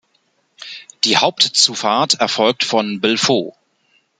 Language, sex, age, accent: German, male, 40-49, Deutschland Deutsch